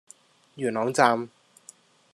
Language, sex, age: Cantonese, male, 30-39